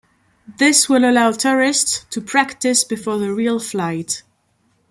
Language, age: English, 19-29